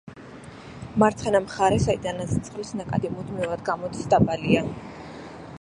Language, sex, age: Georgian, female, 19-29